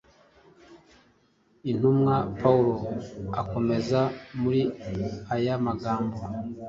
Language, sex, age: Kinyarwanda, male, 40-49